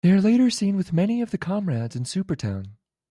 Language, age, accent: English, 19-29, United States English